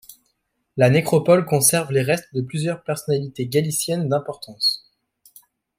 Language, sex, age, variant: French, male, 19-29, Français de métropole